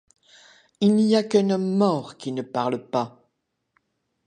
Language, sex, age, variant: French, female, 60-69, Français de métropole